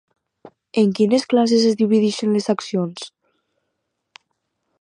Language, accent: Catalan, valencià